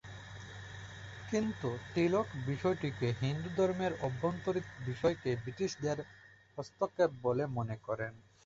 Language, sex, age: Bengali, male, 19-29